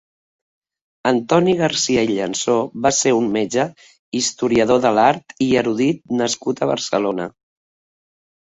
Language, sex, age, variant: Catalan, female, 50-59, Septentrional